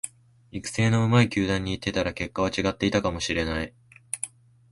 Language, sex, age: Japanese, male, 19-29